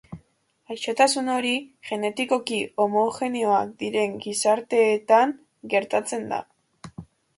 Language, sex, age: Basque, female, under 19